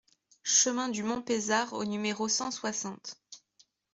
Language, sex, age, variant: French, female, 19-29, Français de métropole